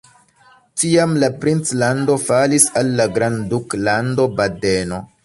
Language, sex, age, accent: Esperanto, male, 19-29, Internacia